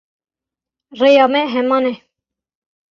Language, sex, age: Kurdish, female, 19-29